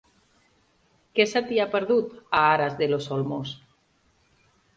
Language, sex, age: Catalan, female, 40-49